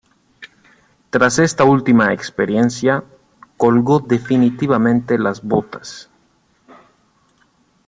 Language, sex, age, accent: Spanish, male, 30-39, México